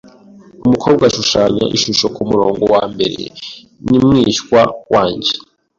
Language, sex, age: Kinyarwanda, male, 19-29